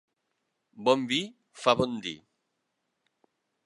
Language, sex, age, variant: Catalan, male, 50-59, Nord-Occidental